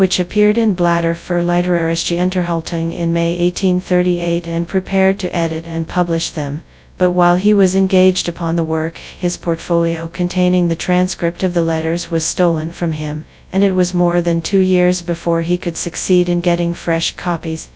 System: TTS, FastPitch